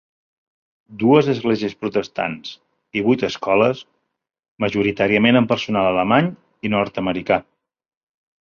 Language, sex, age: Catalan, male, 40-49